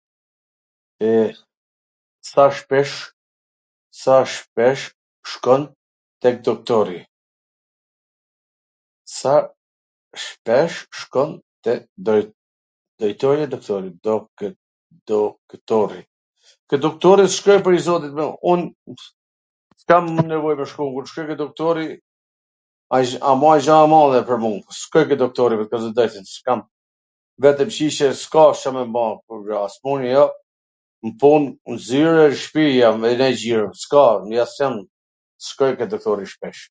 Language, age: Gheg Albanian, 50-59